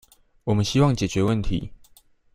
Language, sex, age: Chinese, male, 19-29